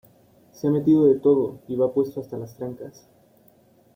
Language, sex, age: Spanish, male, 19-29